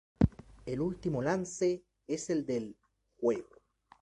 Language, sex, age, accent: Spanish, male, 19-29, Chileno: Chile, Cuyo